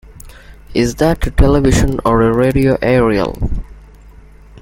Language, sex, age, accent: English, male, 19-29, India and South Asia (India, Pakistan, Sri Lanka)